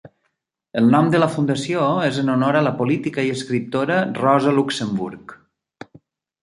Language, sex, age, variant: Catalan, male, 40-49, Balear